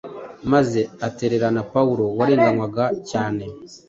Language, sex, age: Kinyarwanda, male, 30-39